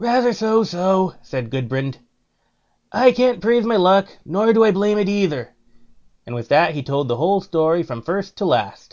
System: none